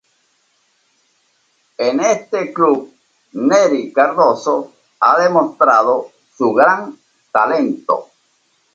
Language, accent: Spanish, Caribe: Cuba, Venezuela, Puerto Rico, República Dominicana, Panamá, Colombia caribeña, México caribeño, Costa del golfo de México